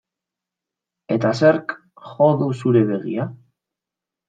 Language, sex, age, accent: Basque, male, 19-29, Mendebalekoa (Araba, Bizkaia, Gipuzkoako mendebaleko herri batzuk)